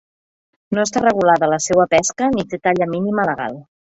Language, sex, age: Catalan, female, 40-49